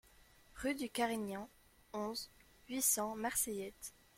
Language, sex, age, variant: French, female, under 19, Français de métropole